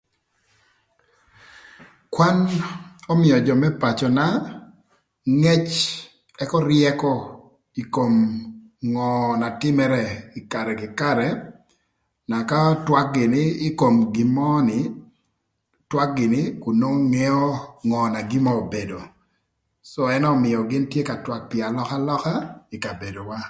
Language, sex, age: Thur, male, 30-39